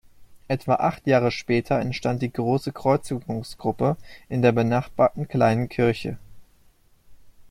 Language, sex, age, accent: German, male, 19-29, Deutschland Deutsch